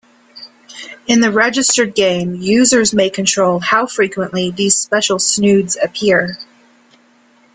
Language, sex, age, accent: English, female, 40-49, United States English